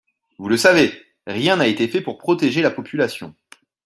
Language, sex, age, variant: French, male, 30-39, Français de métropole